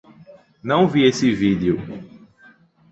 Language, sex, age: Portuguese, male, 19-29